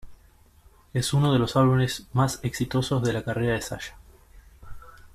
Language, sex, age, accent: Spanish, male, 19-29, Rioplatense: Argentina, Uruguay, este de Bolivia, Paraguay